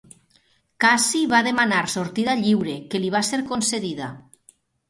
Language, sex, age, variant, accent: Catalan, female, 40-49, Nord-Occidental, nord-occidental